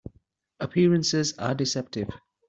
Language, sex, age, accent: English, male, 30-39, England English